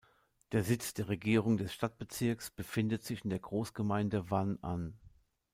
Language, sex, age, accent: German, male, 50-59, Deutschland Deutsch